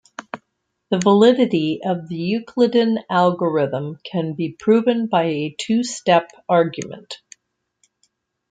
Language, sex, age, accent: English, female, 60-69, Canadian English